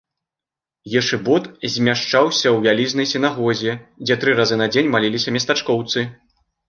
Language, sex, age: Belarusian, male, 30-39